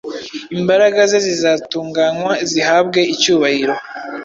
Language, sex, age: Kinyarwanda, male, 19-29